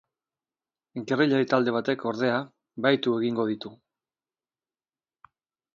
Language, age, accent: Basque, 50-59, Erdialdekoa edo Nafarra (Gipuzkoa, Nafarroa)